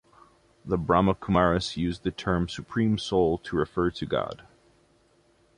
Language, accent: English, United States English